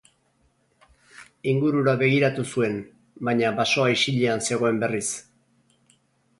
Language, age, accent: Basque, 60-69, Erdialdekoa edo Nafarra (Gipuzkoa, Nafarroa)